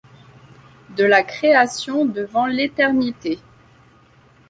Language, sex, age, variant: French, female, 30-39, Français de métropole